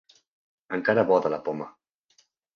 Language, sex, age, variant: Catalan, male, 19-29, Central